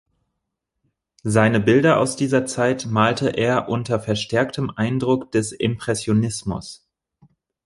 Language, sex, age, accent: German, male, 30-39, Deutschland Deutsch